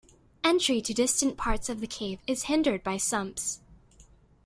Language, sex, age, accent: English, female, under 19, United States English